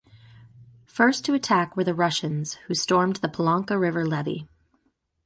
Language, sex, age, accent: English, female, 30-39, United States English